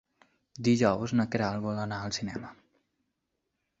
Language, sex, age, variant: Catalan, male, under 19, Nord-Occidental